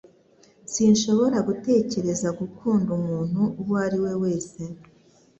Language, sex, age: Kinyarwanda, female, 40-49